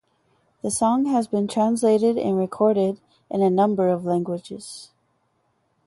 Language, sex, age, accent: English, female, 19-29, United States English